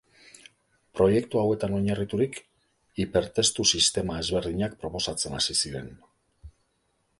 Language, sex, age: Basque, male, 40-49